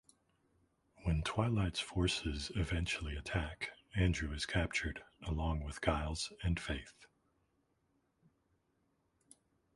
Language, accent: English, United States English